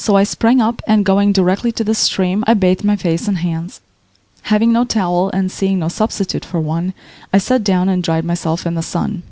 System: none